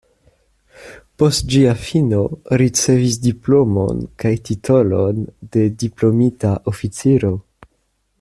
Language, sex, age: Esperanto, male, 19-29